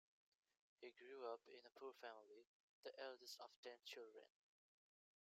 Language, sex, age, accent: English, male, 19-29, United States English